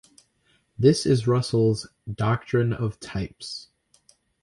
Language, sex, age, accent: English, male, under 19, United States English